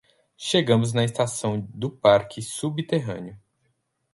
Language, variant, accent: Portuguese, Portuguese (Brasil), Paulista